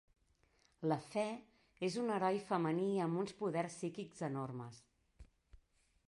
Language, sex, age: Catalan, female, 40-49